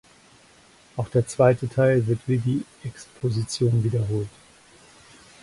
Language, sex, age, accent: German, male, 40-49, Deutschland Deutsch